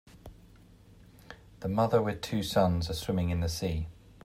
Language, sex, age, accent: English, male, 30-39, England English